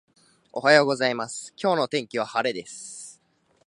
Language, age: Japanese, under 19